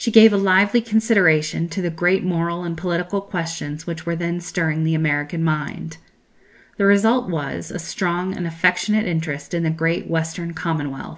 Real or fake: real